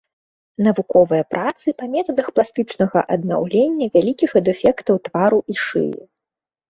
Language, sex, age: Belarusian, female, 19-29